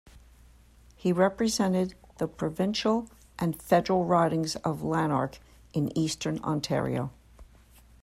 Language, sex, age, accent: English, female, 60-69, United States English